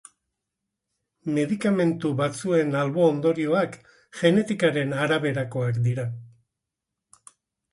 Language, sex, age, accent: Basque, male, 60-69, Mendebalekoa (Araba, Bizkaia, Gipuzkoako mendebaleko herri batzuk)